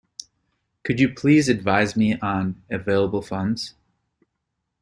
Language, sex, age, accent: English, male, 30-39, United States English